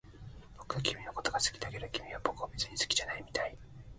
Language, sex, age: Japanese, male, 19-29